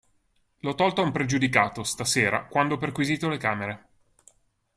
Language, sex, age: Italian, male, 30-39